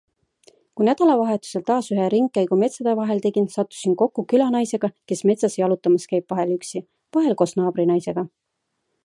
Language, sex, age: Estonian, female, 30-39